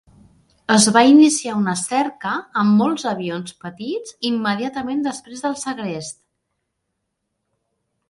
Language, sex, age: Catalan, female, 40-49